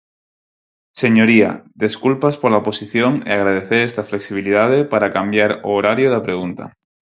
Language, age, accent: Galician, 19-29, Neofalante